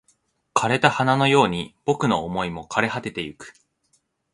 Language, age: Japanese, 19-29